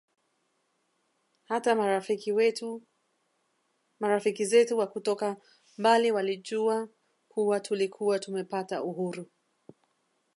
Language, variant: Swahili, Kiswahili Sanifu (EA)